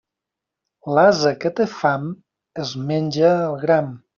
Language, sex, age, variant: Catalan, male, 40-49, Central